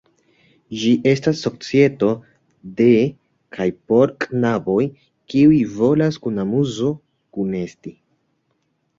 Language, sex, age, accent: Esperanto, male, 19-29, Internacia